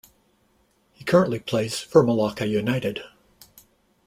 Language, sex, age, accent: English, male, 60-69, United States English